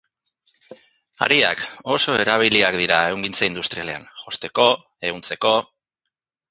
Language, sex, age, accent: Basque, male, 30-39, Mendebalekoa (Araba, Bizkaia, Gipuzkoako mendebaleko herri batzuk)